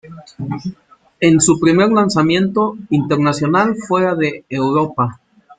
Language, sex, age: Spanish, male, 40-49